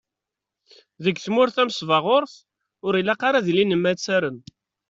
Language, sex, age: Kabyle, male, 30-39